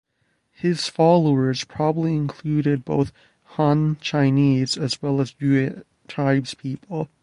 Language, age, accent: English, 19-29, United States English